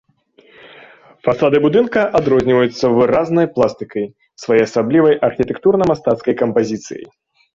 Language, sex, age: Belarusian, male, 19-29